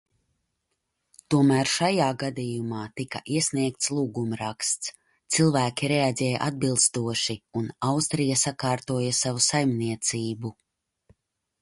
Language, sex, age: Latvian, female, 40-49